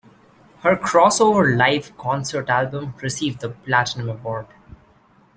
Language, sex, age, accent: English, male, 19-29, India and South Asia (India, Pakistan, Sri Lanka)